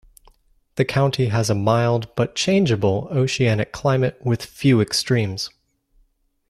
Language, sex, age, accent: English, male, 19-29, United States English